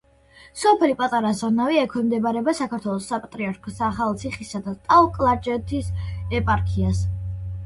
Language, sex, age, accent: Georgian, female, under 19, მშვიდი